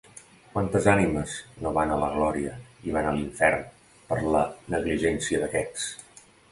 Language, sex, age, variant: Catalan, male, 40-49, Nord-Occidental